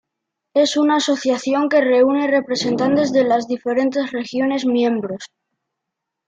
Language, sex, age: Spanish, female, 30-39